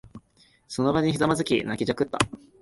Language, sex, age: Japanese, male, 19-29